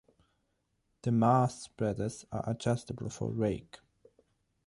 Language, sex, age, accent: English, male, 19-29, England English